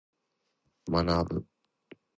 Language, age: Japanese, 19-29